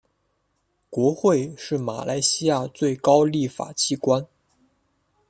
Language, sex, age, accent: Chinese, male, 19-29, 出生地：湖北省